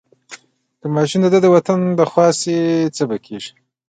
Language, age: Pashto, 19-29